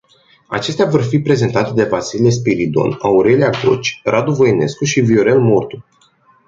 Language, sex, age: Romanian, male, 19-29